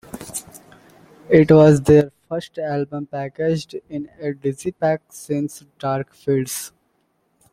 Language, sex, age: English, male, 19-29